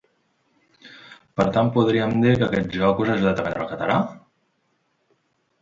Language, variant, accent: Catalan, Central, central